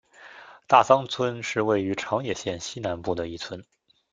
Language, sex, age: Chinese, male, 19-29